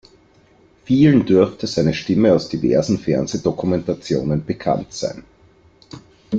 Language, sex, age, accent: German, male, 40-49, Österreichisches Deutsch